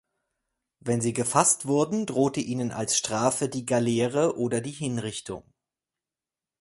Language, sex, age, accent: German, male, 40-49, Deutschland Deutsch